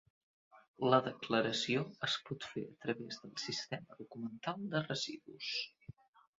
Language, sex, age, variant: Catalan, male, under 19, Central